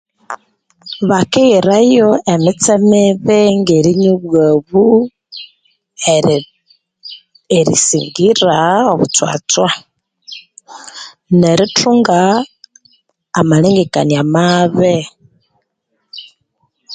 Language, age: Konzo, 19-29